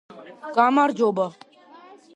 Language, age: Georgian, under 19